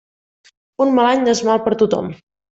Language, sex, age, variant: Catalan, female, 19-29, Septentrional